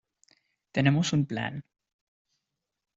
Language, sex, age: Spanish, male, 19-29